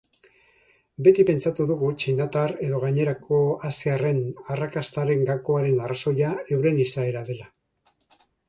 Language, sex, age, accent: Basque, male, 50-59, Mendebalekoa (Araba, Bizkaia, Gipuzkoako mendebaleko herri batzuk)